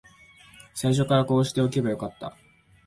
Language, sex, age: Japanese, male, 19-29